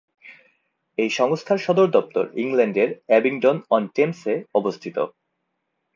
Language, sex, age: Bengali, male, 19-29